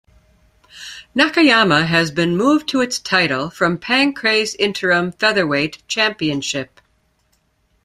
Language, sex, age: English, female, 50-59